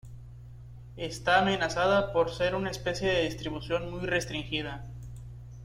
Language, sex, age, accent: Spanish, male, 19-29, México